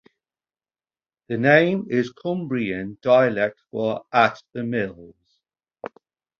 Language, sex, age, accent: English, male, 40-49, England English